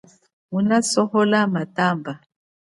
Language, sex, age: Chokwe, female, 40-49